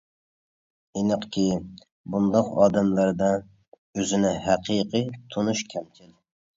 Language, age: Uyghur, 30-39